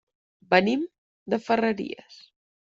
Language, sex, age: Catalan, female, 30-39